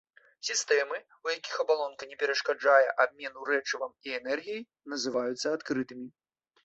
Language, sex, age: Belarusian, male, 30-39